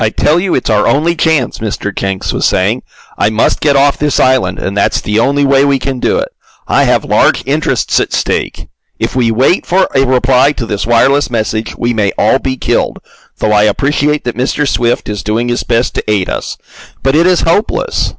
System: none